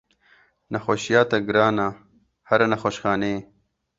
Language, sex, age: Kurdish, male, 19-29